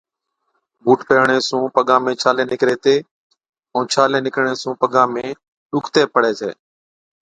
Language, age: Od, 50-59